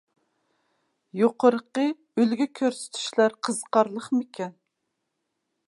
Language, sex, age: Uyghur, female, 40-49